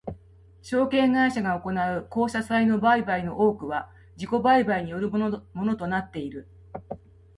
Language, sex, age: Japanese, female, 60-69